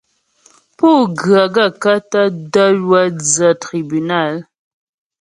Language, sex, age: Ghomala, female, 30-39